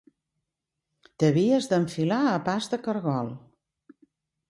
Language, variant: Catalan, Central